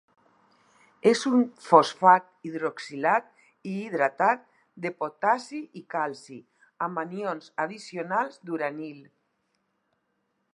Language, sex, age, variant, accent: Catalan, female, 60-69, Nord-Occidental, nord-occidental